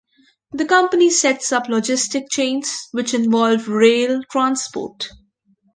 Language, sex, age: English, female, under 19